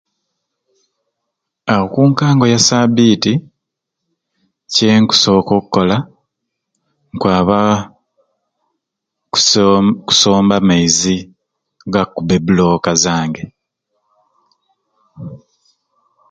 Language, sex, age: Ruuli, male, 40-49